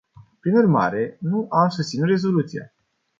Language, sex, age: Romanian, male, 19-29